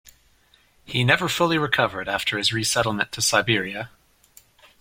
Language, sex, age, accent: English, male, under 19, Canadian English